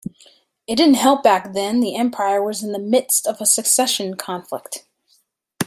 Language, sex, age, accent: English, female, 30-39, United States English